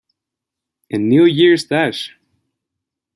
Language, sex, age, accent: Spanish, male, 19-29, Chileno: Chile, Cuyo